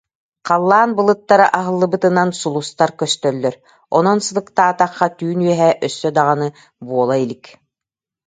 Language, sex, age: Yakut, female, 50-59